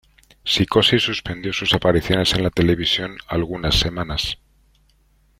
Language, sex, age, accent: Spanish, male, 40-49, España: Centro-Sur peninsular (Madrid, Toledo, Castilla-La Mancha)